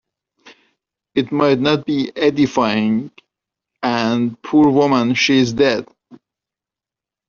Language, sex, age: English, male, 40-49